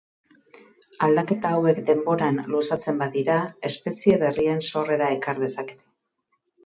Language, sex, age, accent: Basque, female, 60-69, Erdialdekoa edo Nafarra (Gipuzkoa, Nafarroa)